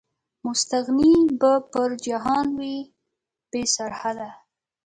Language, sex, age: Pashto, female, 19-29